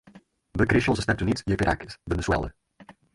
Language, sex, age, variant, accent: Catalan, male, 19-29, Central, central